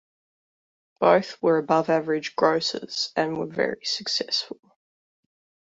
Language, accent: English, Australian English